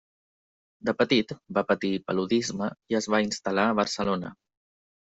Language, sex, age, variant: Catalan, male, 30-39, Central